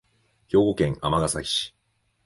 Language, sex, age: Japanese, male, 19-29